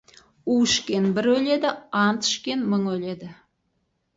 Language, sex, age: Kazakh, female, 40-49